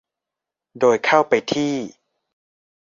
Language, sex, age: Thai, male, 19-29